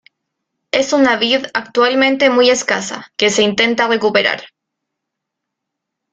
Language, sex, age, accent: Spanish, female, 19-29, Chileno: Chile, Cuyo